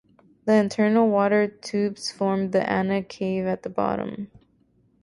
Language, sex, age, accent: English, female, 19-29, United States English